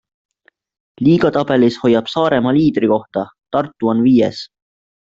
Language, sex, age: Estonian, male, 19-29